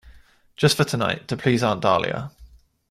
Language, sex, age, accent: English, male, 30-39, England English